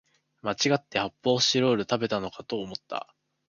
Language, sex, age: Japanese, male, 19-29